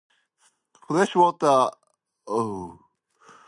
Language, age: English, 19-29